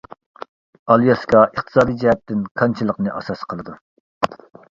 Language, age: Uyghur, 30-39